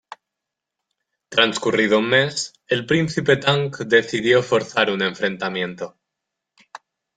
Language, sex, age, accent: Spanish, male, 19-29, España: Norte peninsular (Asturias, Castilla y León, Cantabria, País Vasco, Navarra, Aragón, La Rioja, Guadalajara, Cuenca)